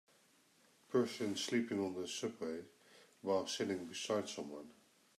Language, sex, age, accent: English, male, 40-49, Australian English